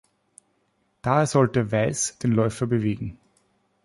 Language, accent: German, Österreichisches Deutsch